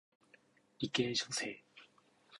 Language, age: Japanese, 19-29